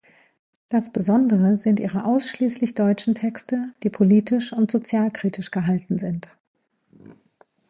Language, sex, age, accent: German, female, 50-59, Deutschland Deutsch